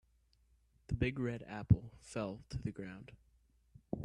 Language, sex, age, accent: English, male, under 19, United States English